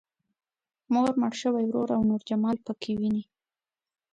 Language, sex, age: Pashto, female, 19-29